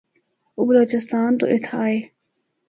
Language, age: Northern Hindko, 19-29